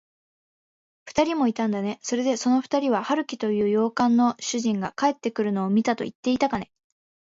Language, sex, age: Japanese, female, 19-29